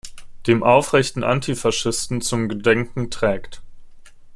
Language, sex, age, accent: German, male, 19-29, Deutschland Deutsch